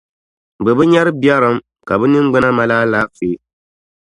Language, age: Dagbani, 19-29